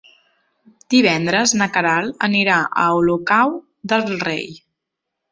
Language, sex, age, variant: Catalan, female, 19-29, Central